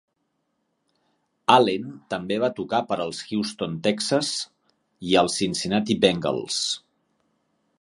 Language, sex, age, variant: Catalan, male, 40-49, Central